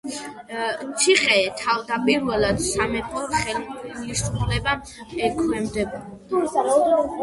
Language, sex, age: Georgian, female, under 19